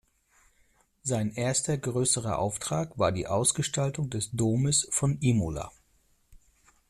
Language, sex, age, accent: German, male, 40-49, Deutschland Deutsch